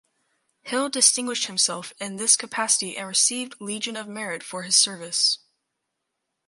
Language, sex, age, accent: English, female, under 19, United States English